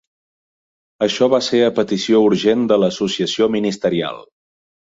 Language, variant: Catalan, Central